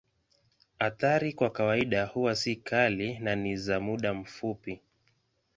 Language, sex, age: Swahili, male, 19-29